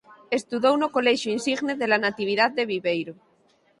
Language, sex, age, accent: Galician, female, 19-29, Normativo (estándar)